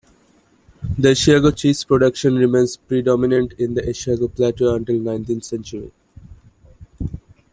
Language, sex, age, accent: English, male, 19-29, India and South Asia (India, Pakistan, Sri Lanka)